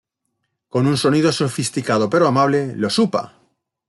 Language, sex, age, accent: Spanish, male, 40-49, España: Centro-Sur peninsular (Madrid, Toledo, Castilla-La Mancha)